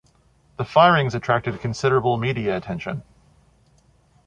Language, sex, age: English, male, 40-49